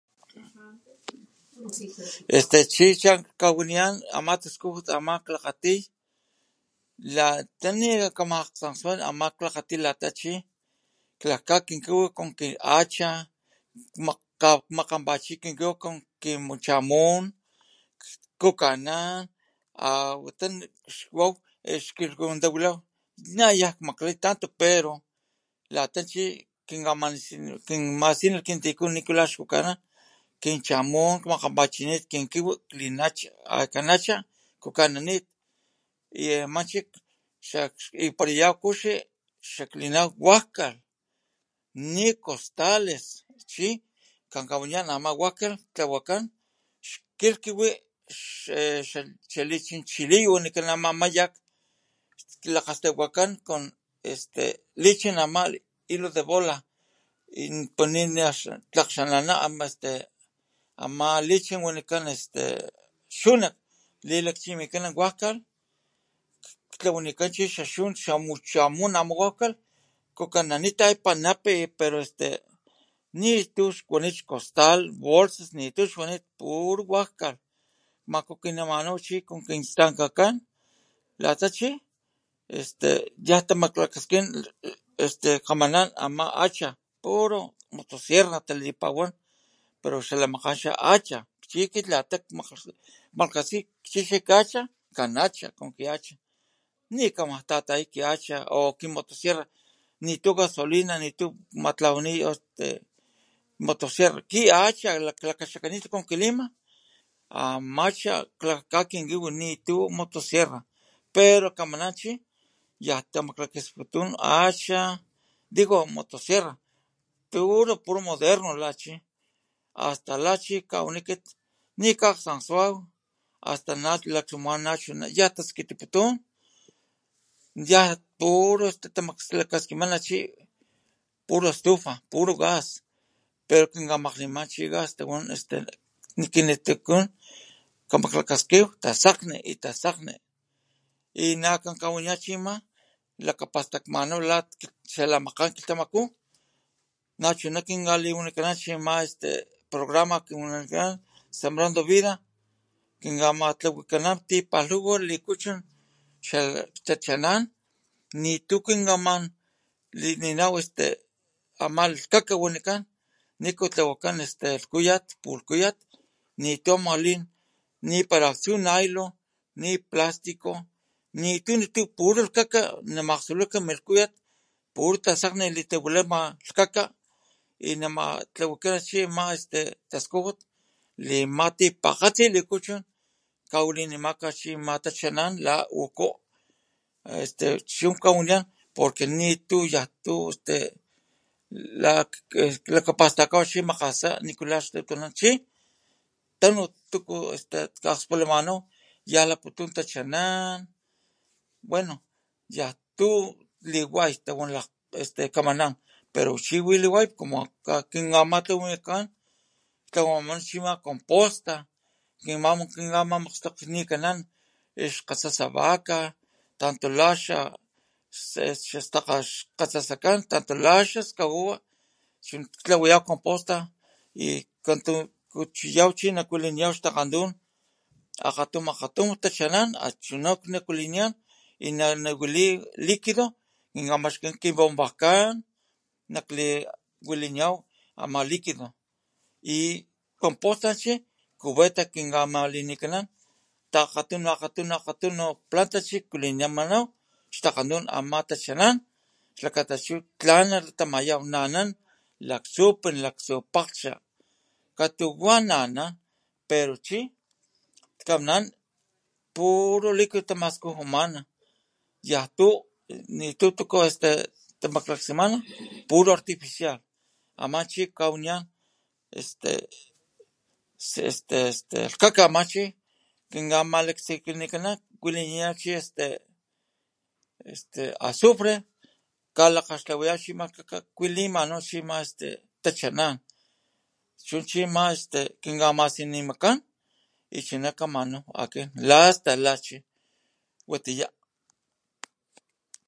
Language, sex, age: Papantla Totonac, male, 60-69